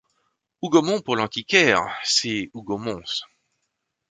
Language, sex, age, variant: French, male, 50-59, Français de métropole